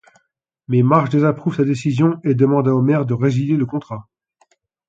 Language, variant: French, Français de métropole